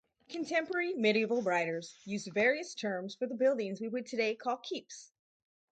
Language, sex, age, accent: English, female, 50-59, United States English